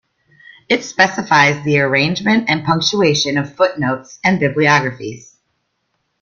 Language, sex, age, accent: English, female, 40-49, United States English